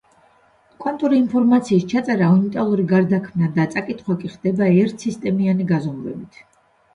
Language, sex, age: Georgian, female, 40-49